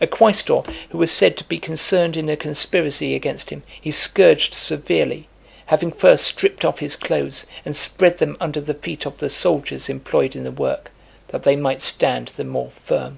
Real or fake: real